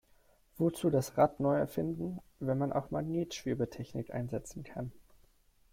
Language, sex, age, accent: German, male, 19-29, Deutschland Deutsch